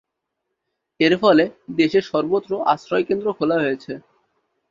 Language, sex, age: Bengali, male, under 19